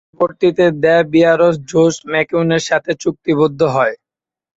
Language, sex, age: Bengali, male, 19-29